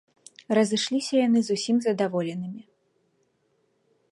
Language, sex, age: Belarusian, female, 19-29